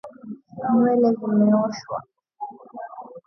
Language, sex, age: Swahili, female, 19-29